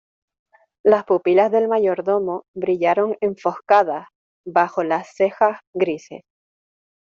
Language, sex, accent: Spanish, female, España: Islas Canarias